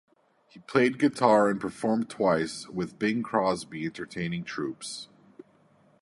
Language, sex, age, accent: English, male, 30-39, United States English